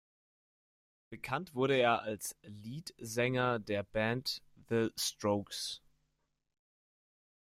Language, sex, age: German, male, under 19